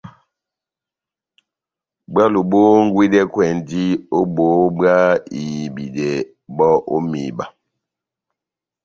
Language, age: Batanga, 60-69